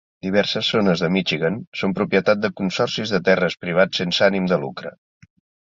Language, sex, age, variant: Catalan, male, 50-59, Central